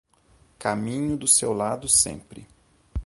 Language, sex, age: Portuguese, male, 50-59